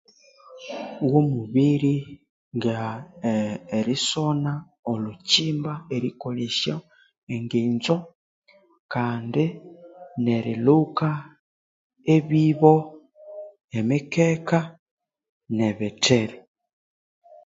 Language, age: Konzo, 19-29